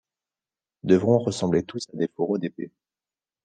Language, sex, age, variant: French, male, 30-39, Français de métropole